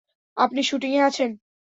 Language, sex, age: Bengali, female, 19-29